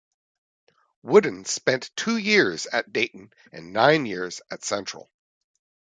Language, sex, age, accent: English, male, 50-59, United States English